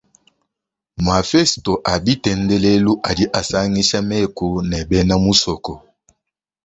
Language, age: Luba-Lulua, 19-29